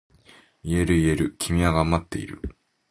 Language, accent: Japanese, 日本人